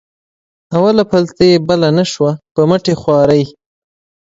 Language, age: Pashto, 19-29